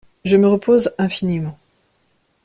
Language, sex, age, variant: French, female, 40-49, Français de métropole